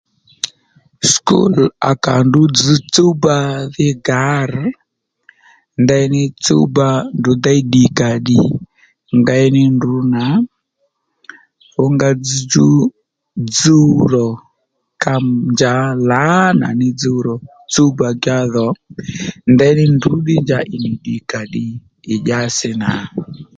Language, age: Lendu, 40-49